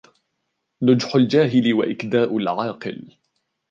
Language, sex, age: Arabic, male, 19-29